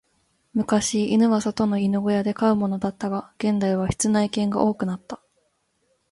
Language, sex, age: Japanese, female, 19-29